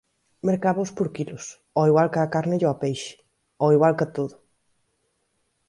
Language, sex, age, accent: Galician, female, 19-29, Central (gheada)